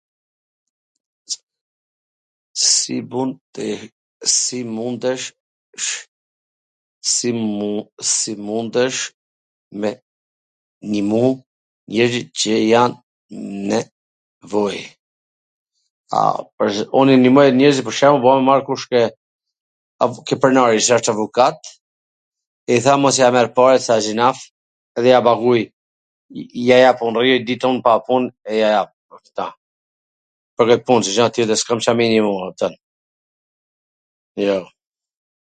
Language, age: Gheg Albanian, 50-59